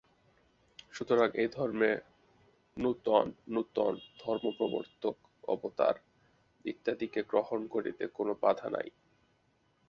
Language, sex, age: Bengali, male, 19-29